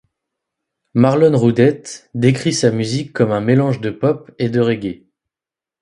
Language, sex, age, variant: French, male, 19-29, Français de métropole